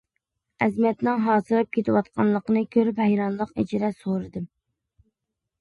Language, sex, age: Uyghur, female, under 19